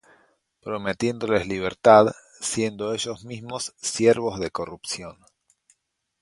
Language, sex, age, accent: Spanish, male, 40-49, Rioplatense: Argentina, Uruguay, este de Bolivia, Paraguay